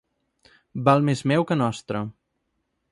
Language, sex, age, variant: Catalan, male, 19-29, Central